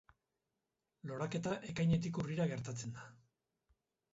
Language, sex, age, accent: Basque, male, 50-59, Erdialdekoa edo Nafarra (Gipuzkoa, Nafarroa)